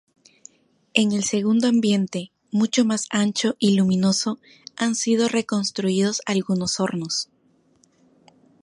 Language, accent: Spanish, Andino-Pacífico: Colombia, Perú, Ecuador, oeste de Bolivia y Venezuela andina